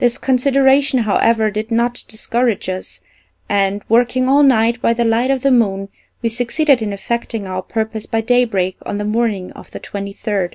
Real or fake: real